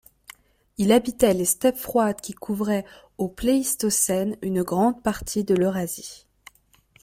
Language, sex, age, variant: French, female, 19-29, Français de métropole